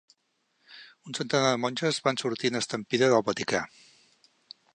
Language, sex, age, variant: Catalan, male, 60-69, Central